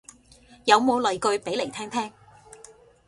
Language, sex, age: Cantonese, female, 50-59